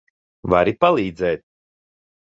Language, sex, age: Latvian, male, 30-39